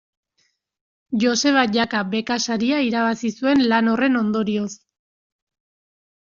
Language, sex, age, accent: Basque, female, 30-39, Erdialdekoa edo Nafarra (Gipuzkoa, Nafarroa)